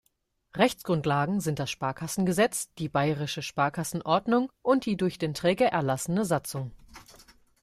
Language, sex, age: German, female, 19-29